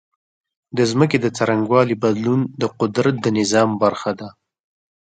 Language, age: Pashto, 19-29